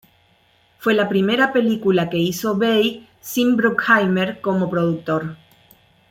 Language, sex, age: Spanish, female, 40-49